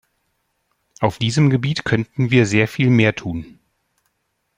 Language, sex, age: German, male, 40-49